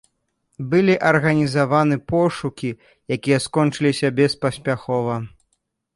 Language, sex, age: Belarusian, male, 30-39